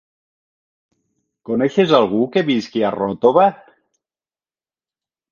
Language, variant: Catalan, Nord-Occidental